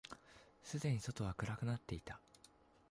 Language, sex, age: Japanese, male, 19-29